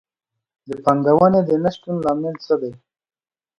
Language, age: Pashto, 30-39